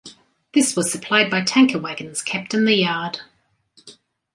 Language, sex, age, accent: English, female, 50-59, Australian English